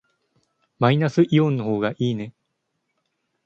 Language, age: Japanese, 19-29